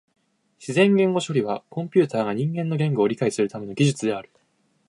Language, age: Japanese, 19-29